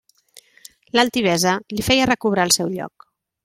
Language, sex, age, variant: Catalan, female, 30-39, Central